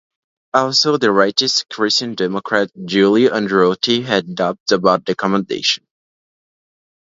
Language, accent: English, United States English